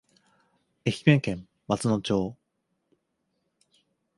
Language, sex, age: Japanese, male, 30-39